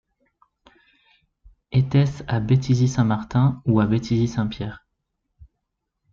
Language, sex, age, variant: French, male, 19-29, Français de métropole